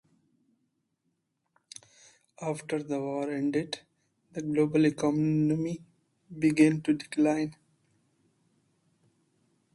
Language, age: English, 19-29